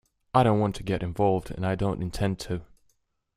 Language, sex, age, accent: English, male, 30-39, United States English